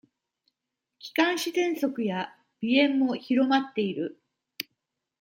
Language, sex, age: Japanese, female, 50-59